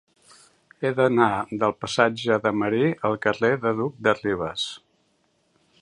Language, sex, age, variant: Catalan, male, 60-69, Central